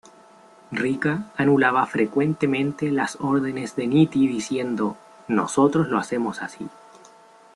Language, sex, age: Spanish, male, 19-29